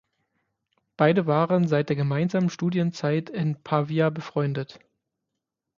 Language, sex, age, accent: German, male, 30-39, Deutschland Deutsch